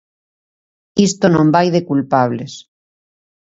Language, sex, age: Galician, female, 40-49